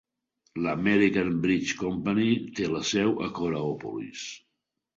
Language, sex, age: Catalan, male, 60-69